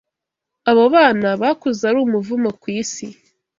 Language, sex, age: Kinyarwanda, female, 19-29